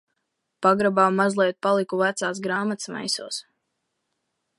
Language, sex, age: Latvian, female, under 19